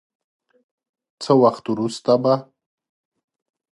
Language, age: Pashto, 40-49